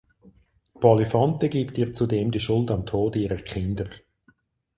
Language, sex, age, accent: German, male, 40-49, Schweizerdeutsch